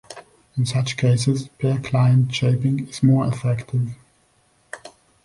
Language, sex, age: English, male, 30-39